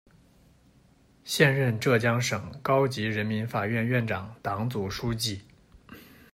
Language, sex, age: Chinese, male, 19-29